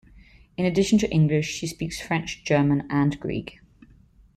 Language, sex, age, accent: English, female, 30-39, England English